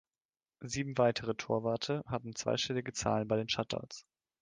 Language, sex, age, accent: German, male, 19-29, Deutschland Deutsch